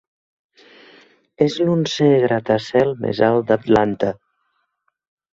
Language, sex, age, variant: Catalan, female, 50-59, Central